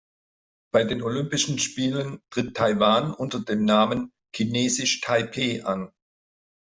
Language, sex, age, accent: German, male, 50-59, Deutschland Deutsch